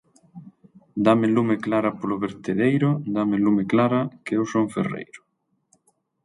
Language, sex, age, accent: Galician, male, 30-39, Normativo (estándar)